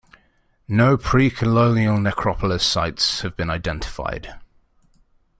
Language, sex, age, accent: English, male, 19-29, England English